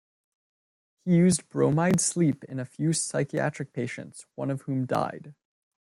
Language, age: English, 19-29